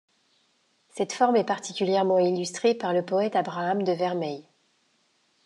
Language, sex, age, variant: French, female, 50-59, Français de métropole